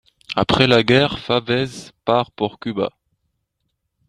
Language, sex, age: French, female, 30-39